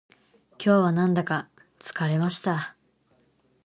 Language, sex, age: Japanese, female, 19-29